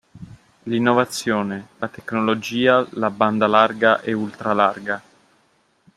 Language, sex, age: Italian, male, 19-29